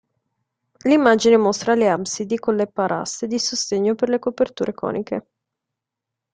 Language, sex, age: Italian, female, 19-29